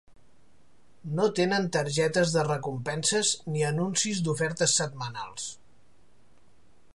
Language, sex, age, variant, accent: Catalan, male, 30-39, Central, Oriental